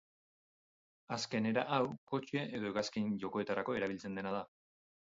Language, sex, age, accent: Basque, male, 40-49, Mendebalekoa (Araba, Bizkaia, Gipuzkoako mendebaleko herri batzuk)